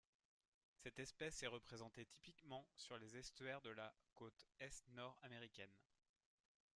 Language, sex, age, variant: French, male, 30-39, Français de métropole